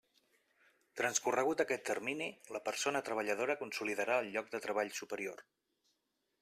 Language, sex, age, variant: Catalan, male, 40-49, Central